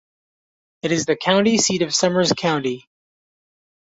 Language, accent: English, United States English